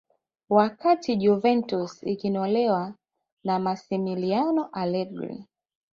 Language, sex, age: Swahili, female, 19-29